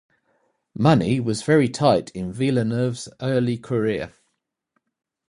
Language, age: English, 40-49